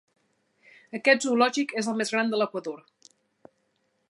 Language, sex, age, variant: Catalan, female, 40-49, Central